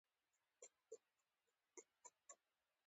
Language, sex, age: Pashto, female, 19-29